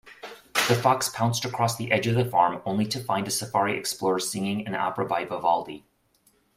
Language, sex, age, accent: English, male, 40-49, United States English